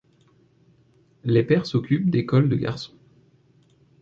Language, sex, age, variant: French, male, 30-39, Français de métropole